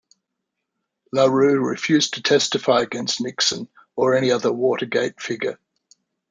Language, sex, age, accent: English, male, 60-69, Australian English